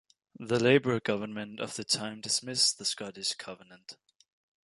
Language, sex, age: English, male, under 19